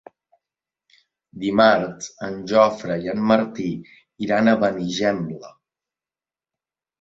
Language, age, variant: Catalan, 19-29, Balear